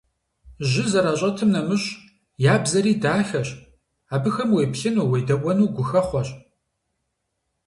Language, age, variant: Kabardian, 40-49, Адыгэбзэ (Къэбэрдей, Кирил, псоми зэдай)